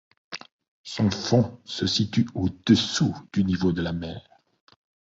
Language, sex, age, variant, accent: French, male, 40-49, Français d'Europe, Français de Suisse